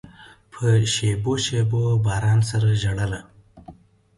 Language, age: Pashto, 30-39